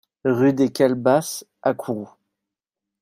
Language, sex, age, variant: French, male, 30-39, Français de métropole